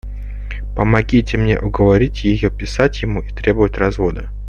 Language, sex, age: Russian, male, 30-39